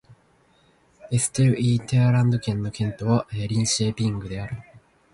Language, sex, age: Japanese, male, 19-29